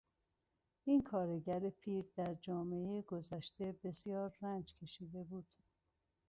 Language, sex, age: Persian, female, 40-49